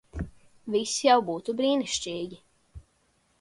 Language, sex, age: Latvian, female, under 19